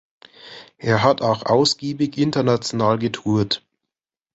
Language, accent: German, Deutschland Deutsch